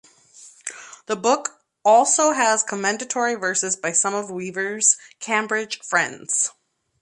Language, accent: English, United States English